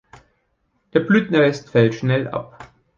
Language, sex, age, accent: German, male, 50-59, Deutschland Deutsch